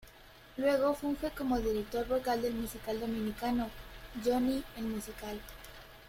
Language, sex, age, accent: Spanish, female, under 19, México